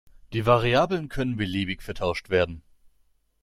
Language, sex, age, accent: German, male, 19-29, Deutschland Deutsch